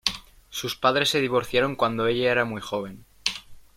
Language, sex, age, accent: Spanish, male, 19-29, España: Norte peninsular (Asturias, Castilla y León, Cantabria, País Vasco, Navarra, Aragón, La Rioja, Guadalajara, Cuenca)